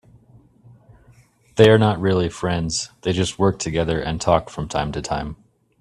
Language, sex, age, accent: English, male, 30-39, United States English